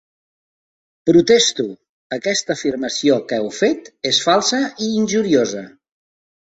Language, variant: Catalan, Central